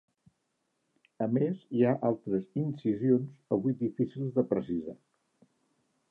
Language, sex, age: Catalan, male, 60-69